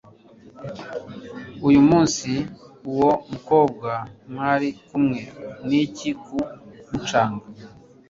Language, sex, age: Kinyarwanda, male, 30-39